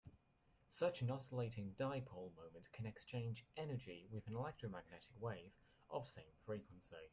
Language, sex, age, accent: English, male, under 19, England English